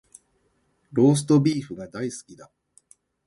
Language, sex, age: Japanese, male, 40-49